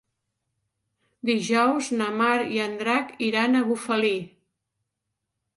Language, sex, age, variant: Catalan, female, 60-69, Central